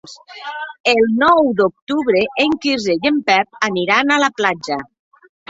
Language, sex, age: Catalan, male, 40-49